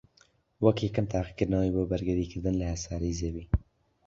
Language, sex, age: Central Kurdish, male, 19-29